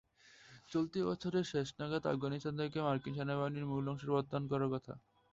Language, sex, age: Bengali, male, under 19